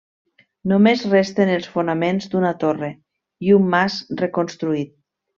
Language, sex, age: Catalan, female, 40-49